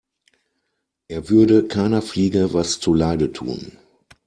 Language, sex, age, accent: German, male, 40-49, Deutschland Deutsch